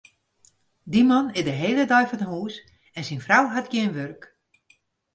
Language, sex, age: Western Frisian, female, 60-69